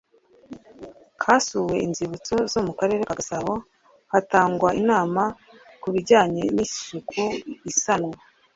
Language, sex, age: Kinyarwanda, female, 30-39